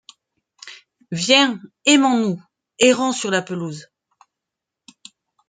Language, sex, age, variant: French, female, 40-49, Français de métropole